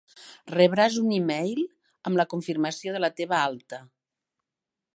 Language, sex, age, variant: Catalan, female, 60-69, Nord-Occidental